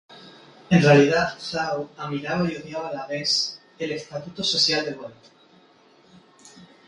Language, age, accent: Spanish, 19-29, España: Islas Canarias